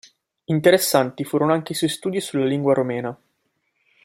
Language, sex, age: Italian, male, 19-29